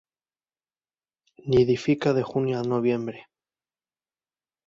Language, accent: Spanish, España: Centro-Sur peninsular (Madrid, Toledo, Castilla-La Mancha)